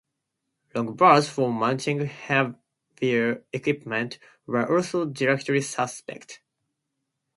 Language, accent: English, United States English